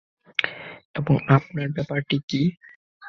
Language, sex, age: Bengali, male, 19-29